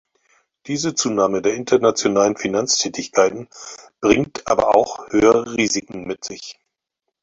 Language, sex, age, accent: German, male, 50-59, Deutschland Deutsch